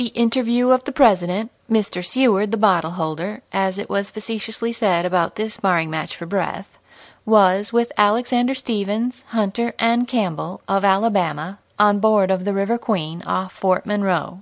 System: none